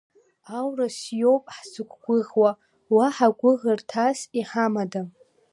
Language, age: Abkhazian, under 19